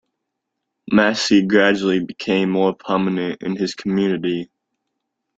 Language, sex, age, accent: English, male, under 19, United States English